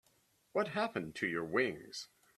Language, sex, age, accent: English, male, 70-79, United States English